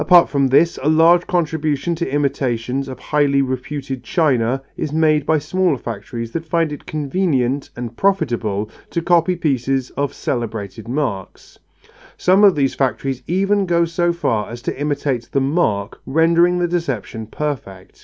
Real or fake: real